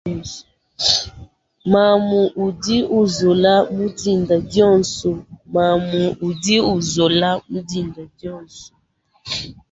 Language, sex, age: Luba-Lulua, female, 19-29